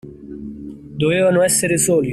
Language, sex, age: Italian, male, 19-29